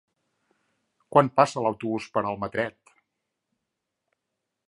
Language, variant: Catalan, Central